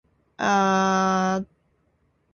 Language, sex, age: Japanese, female, 19-29